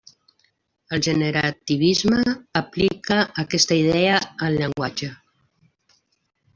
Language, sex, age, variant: Catalan, female, 50-59, Central